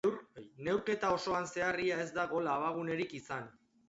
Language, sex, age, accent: Basque, male, 30-39, Mendebalekoa (Araba, Bizkaia, Gipuzkoako mendebaleko herri batzuk)